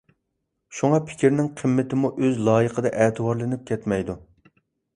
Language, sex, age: Uyghur, male, 19-29